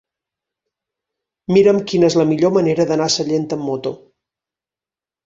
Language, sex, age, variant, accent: Catalan, male, 30-39, Balear, mallorquí